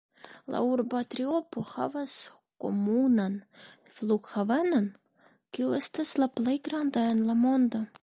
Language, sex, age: Esperanto, female, 19-29